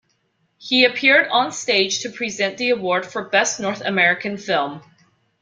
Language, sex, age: English, female, 40-49